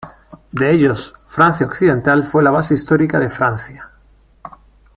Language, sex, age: Spanish, male, 40-49